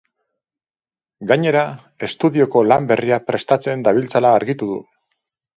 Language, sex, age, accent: Basque, male, 40-49, Mendebalekoa (Araba, Bizkaia, Gipuzkoako mendebaleko herri batzuk)